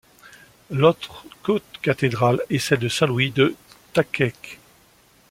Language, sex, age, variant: French, male, 40-49, Français de métropole